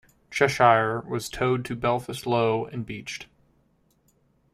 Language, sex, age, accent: English, male, 19-29, United States English